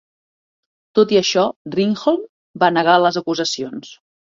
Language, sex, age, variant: Catalan, female, 40-49, Central